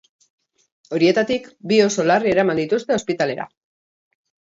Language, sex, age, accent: Basque, female, 40-49, Erdialdekoa edo Nafarra (Gipuzkoa, Nafarroa)